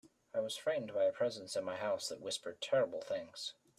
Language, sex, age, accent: English, male, 19-29, United States English